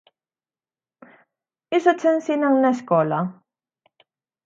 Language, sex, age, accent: Galician, female, 19-29, Atlántico (seseo e gheada); Normativo (estándar)